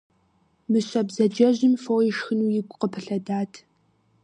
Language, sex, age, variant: Kabardian, female, 19-29, Адыгэбзэ (Къэбэрдей, Кирил, псоми зэдай)